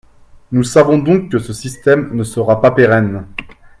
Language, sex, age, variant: French, male, 19-29, Français de métropole